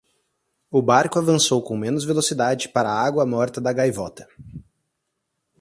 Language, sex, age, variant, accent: Portuguese, male, 19-29, Portuguese (Brasil), Paulista